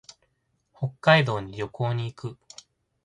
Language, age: Japanese, 19-29